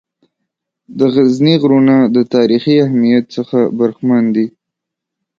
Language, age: Pashto, 19-29